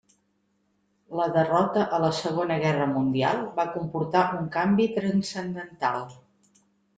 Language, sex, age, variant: Catalan, female, 50-59, Central